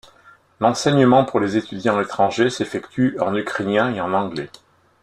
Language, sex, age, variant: French, male, 50-59, Français de métropole